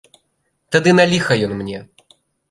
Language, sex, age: Belarusian, male, 19-29